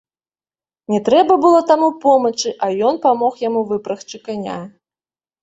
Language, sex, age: Belarusian, female, 30-39